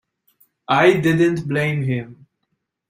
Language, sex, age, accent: English, male, under 19, Canadian English